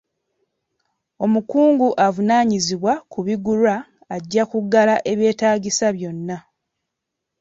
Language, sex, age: Ganda, female, 19-29